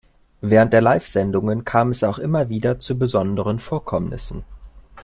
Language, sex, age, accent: German, male, 19-29, Deutschland Deutsch